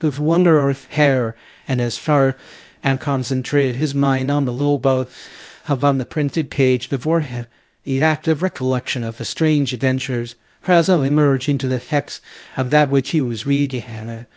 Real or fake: fake